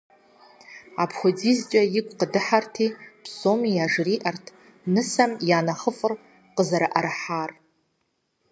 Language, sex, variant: Kabardian, female, Адыгэбзэ (Къэбэрдей, Кирил, псоми зэдай)